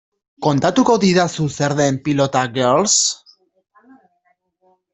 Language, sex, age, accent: Basque, male, 30-39, Erdialdekoa edo Nafarra (Gipuzkoa, Nafarroa)